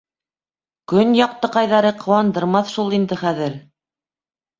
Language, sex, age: Bashkir, female, 30-39